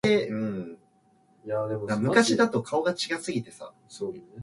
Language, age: English, 19-29